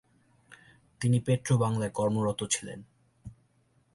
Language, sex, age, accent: Bengali, male, 19-29, Native